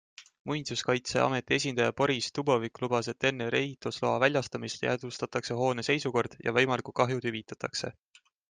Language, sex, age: Estonian, male, 19-29